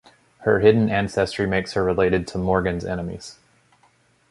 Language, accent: English, United States English